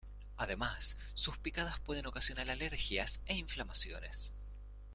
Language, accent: Spanish, Rioplatense: Argentina, Uruguay, este de Bolivia, Paraguay